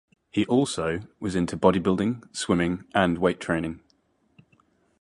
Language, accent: English, England English